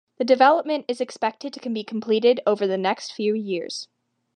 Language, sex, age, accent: English, female, under 19, United States English